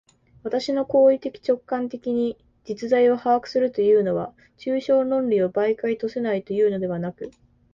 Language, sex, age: Japanese, female, 19-29